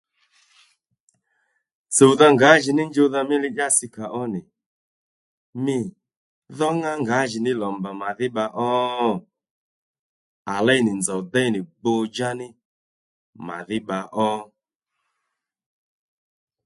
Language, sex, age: Lendu, male, 30-39